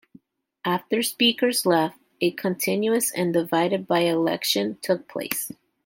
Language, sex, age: English, female, 19-29